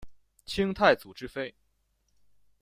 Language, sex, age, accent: Chinese, male, under 19, 出生地：湖北省